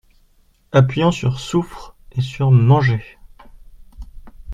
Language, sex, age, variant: French, male, 19-29, Français de métropole